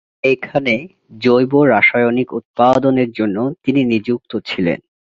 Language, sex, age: Bengali, male, 19-29